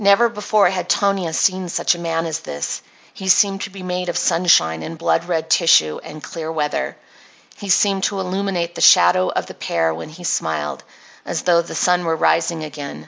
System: none